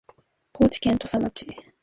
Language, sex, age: Japanese, female, 19-29